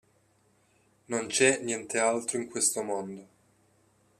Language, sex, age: Italian, male, 19-29